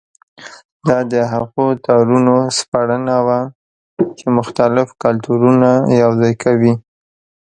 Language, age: Pashto, 19-29